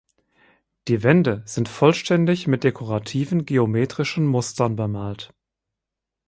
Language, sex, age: German, male, 50-59